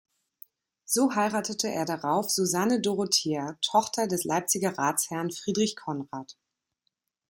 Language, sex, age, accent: German, female, 30-39, Deutschland Deutsch